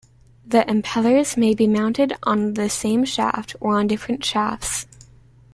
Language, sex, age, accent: English, female, under 19, United States English